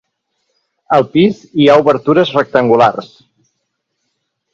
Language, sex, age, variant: Catalan, male, 40-49, Central